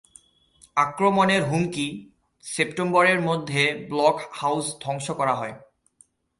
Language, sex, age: Bengali, male, 19-29